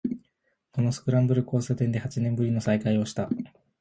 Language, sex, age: Japanese, male, under 19